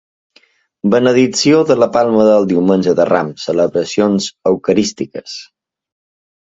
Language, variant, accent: Catalan, Balear, mallorquí